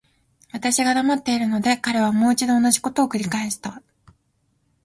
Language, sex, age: Japanese, female, 19-29